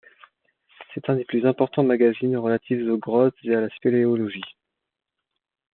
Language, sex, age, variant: French, male, 19-29, Français de métropole